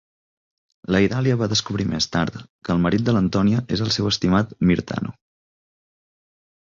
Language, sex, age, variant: Catalan, male, 19-29, Central